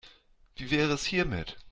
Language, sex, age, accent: German, male, 40-49, Deutschland Deutsch